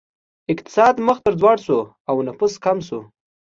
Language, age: Pashto, 19-29